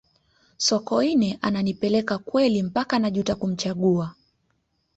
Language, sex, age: Swahili, female, 19-29